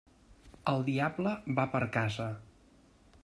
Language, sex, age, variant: Catalan, male, 50-59, Central